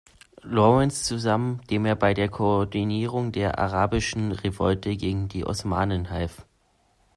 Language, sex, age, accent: German, male, under 19, Deutschland Deutsch